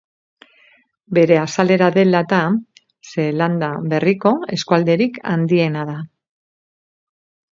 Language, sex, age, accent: Basque, female, 50-59, Mendebalekoa (Araba, Bizkaia, Gipuzkoako mendebaleko herri batzuk)